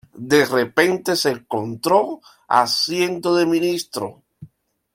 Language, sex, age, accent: Spanish, male, 50-59, Caribe: Cuba, Venezuela, Puerto Rico, República Dominicana, Panamá, Colombia caribeña, México caribeño, Costa del golfo de México